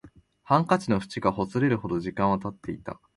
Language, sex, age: Japanese, male, 19-29